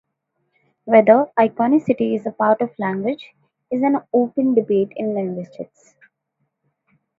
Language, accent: English, India and South Asia (India, Pakistan, Sri Lanka)